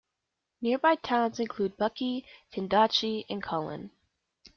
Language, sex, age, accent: English, female, under 19, United States English